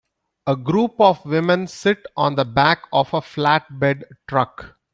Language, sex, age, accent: English, male, 40-49, India and South Asia (India, Pakistan, Sri Lanka)